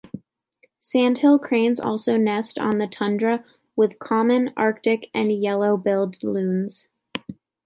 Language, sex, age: English, female, 19-29